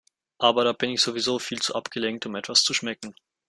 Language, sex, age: German, male, under 19